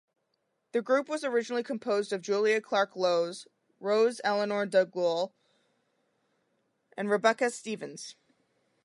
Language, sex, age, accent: English, female, under 19, United States English